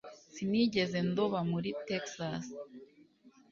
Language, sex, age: Kinyarwanda, female, 19-29